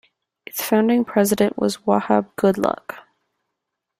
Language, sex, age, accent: English, female, under 19, United States English